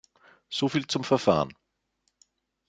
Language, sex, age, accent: German, male, 50-59, Österreichisches Deutsch